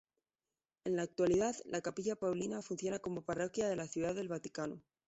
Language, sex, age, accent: Spanish, female, 19-29, España: Centro-Sur peninsular (Madrid, Toledo, Castilla-La Mancha)